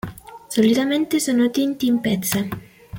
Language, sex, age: Italian, male, 30-39